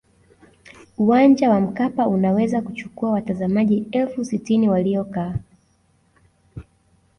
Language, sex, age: Swahili, female, 19-29